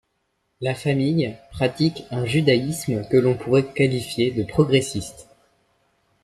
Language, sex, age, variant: French, male, 19-29, Français de métropole